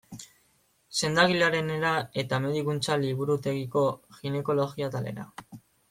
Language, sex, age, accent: Basque, male, 19-29, Mendebalekoa (Araba, Bizkaia, Gipuzkoako mendebaleko herri batzuk)